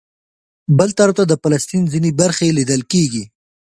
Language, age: Pashto, 19-29